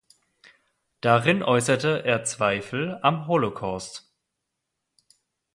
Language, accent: German, Deutschland Deutsch